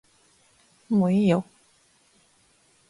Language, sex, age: Japanese, female, 19-29